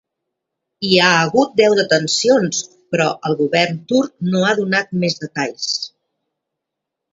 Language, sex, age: Catalan, female, 60-69